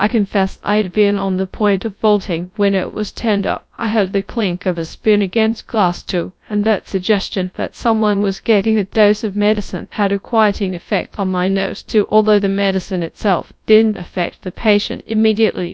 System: TTS, GradTTS